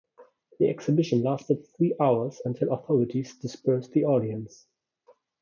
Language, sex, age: English, male, 30-39